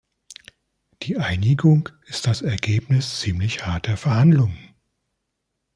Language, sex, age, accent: German, male, 40-49, Deutschland Deutsch